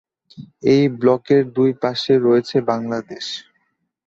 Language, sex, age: Bengali, male, 19-29